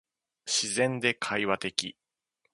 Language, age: Japanese, 30-39